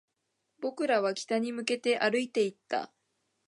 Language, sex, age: Japanese, female, 19-29